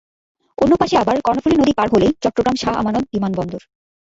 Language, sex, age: Bengali, female, 30-39